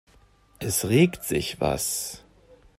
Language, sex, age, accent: German, male, 40-49, Deutschland Deutsch